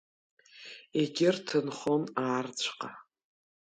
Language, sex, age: Abkhazian, female, 50-59